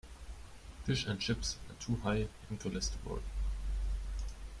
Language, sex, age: English, male, under 19